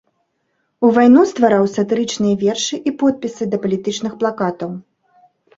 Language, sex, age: Belarusian, female, 30-39